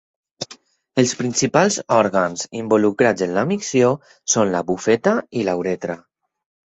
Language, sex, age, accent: Catalan, male, 30-39, valencià; valencià meridional